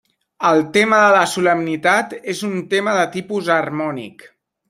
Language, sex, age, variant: Catalan, male, 30-39, Central